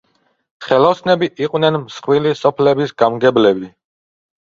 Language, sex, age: Georgian, male, 30-39